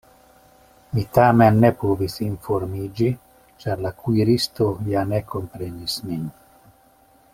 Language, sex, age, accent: Esperanto, male, 50-59, Internacia